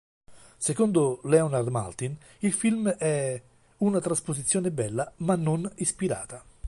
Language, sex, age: Italian, male, 50-59